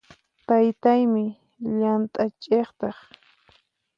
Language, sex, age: Puno Quechua, female, 19-29